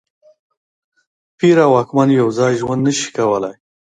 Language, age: Pashto, 30-39